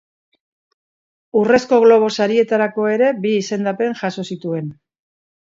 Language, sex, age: Basque, female, 50-59